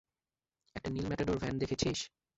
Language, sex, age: Bengali, male, 19-29